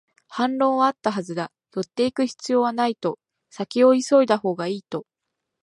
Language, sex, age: Japanese, female, 19-29